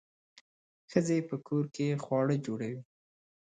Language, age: Pashto, 30-39